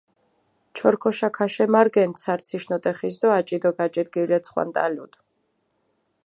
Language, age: Mingrelian, 40-49